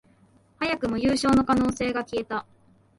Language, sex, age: Japanese, female, 19-29